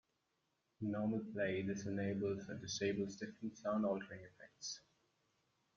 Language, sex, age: English, male, 19-29